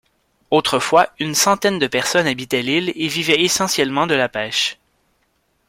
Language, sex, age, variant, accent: French, male, 19-29, Français d'Amérique du Nord, Français du Canada